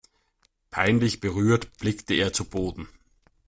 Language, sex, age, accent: German, male, 30-39, Österreichisches Deutsch